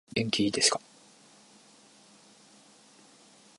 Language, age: Japanese, 50-59